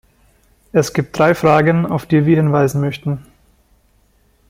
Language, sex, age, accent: German, female, 19-29, Deutschland Deutsch